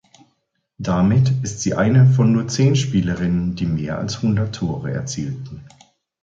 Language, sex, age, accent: German, male, 40-49, Deutschland Deutsch